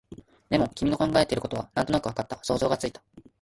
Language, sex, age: Japanese, male, 19-29